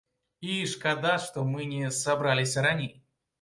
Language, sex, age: Belarusian, male, 19-29